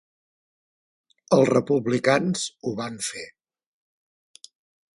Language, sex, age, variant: Catalan, male, 60-69, Central